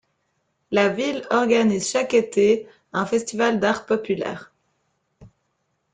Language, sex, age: French, female, 30-39